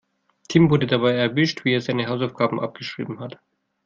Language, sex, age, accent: German, male, 30-39, Deutschland Deutsch